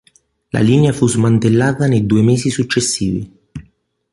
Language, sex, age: Italian, male, 19-29